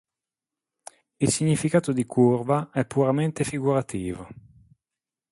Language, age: Italian, 40-49